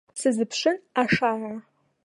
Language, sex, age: Abkhazian, female, under 19